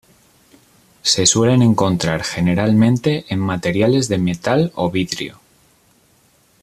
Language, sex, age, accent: Spanish, male, 19-29, España: Centro-Sur peninsular (Madrid, Toledo, Castilla-La Mancha)